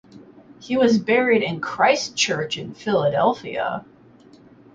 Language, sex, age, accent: English, female, under 19, United States English